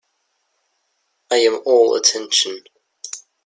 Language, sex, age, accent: English, male, 19-29, England English